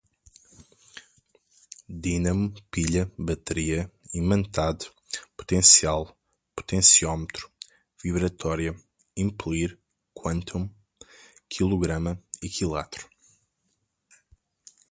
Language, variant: Portuguese, Portuguese (Portugal)